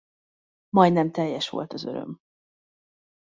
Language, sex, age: Hungarian, female, 19-29